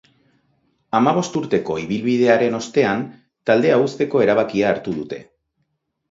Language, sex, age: Basque, male, 40-49